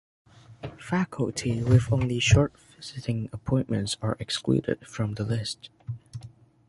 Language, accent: English, England English